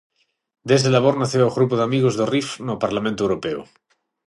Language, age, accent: Galician, 30-39, Central (gheada); Normativo (estándar); Neofalante